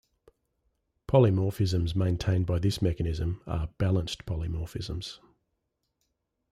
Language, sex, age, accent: English, male, 40-49, Australian English